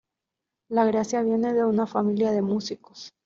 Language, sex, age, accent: Spanish, female, 19-29, América central